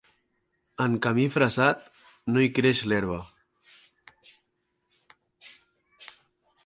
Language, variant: Catalan, Central